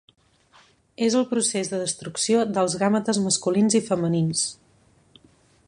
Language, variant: Catalan, Central